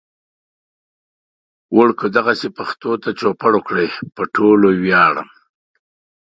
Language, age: Pashto, 50-59